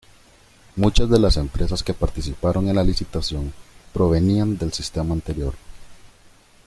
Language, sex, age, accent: Spanish, male, 19-29, América central